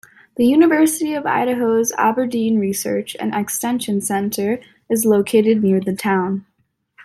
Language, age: English, 19-29